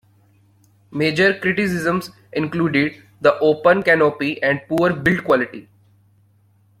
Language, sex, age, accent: English, male, 19-29, India and South Asia (India, Pakistan, Sri Lanka)